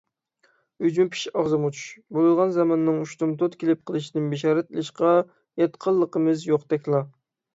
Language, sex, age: Uyghur, male, 19-29